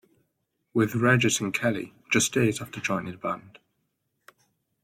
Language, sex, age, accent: English, male, under 19, England English